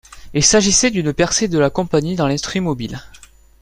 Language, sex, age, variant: French, male, 19-29, Français de métropole